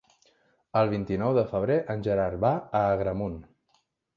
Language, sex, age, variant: Catalan, male, 19-29, Central